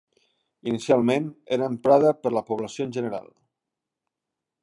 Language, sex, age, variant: Catalan, male, 40-49, Central